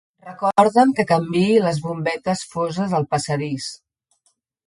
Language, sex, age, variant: Catalan, female, 40-49, Central